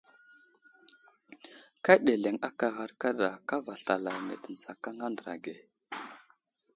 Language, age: Wuzlam, 19-29